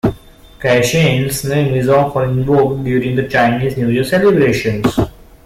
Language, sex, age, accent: English, male, 19-29, India and South Asia (India, Pakistan, Sri Lanka)